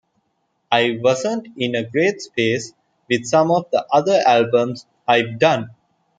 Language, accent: English, India and South Asia (India, Pakistan, Sri Lanka)